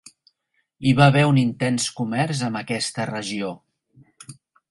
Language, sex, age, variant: Catalan, male, 40-49, Central